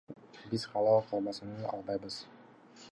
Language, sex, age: Kyrgyz, male, under 19